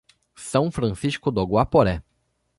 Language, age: Portuguese, 19-29